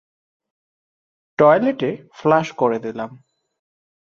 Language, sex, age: Bengali, male, 19-29